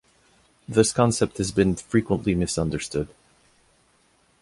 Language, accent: English, Canadian English